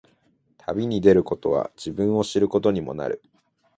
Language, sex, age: Japanese, male, 19-29